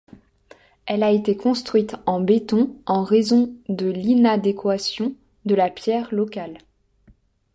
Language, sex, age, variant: French, female, 19-29, Français de métropole